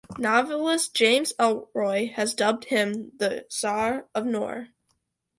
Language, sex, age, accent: English, female, under 19, United States English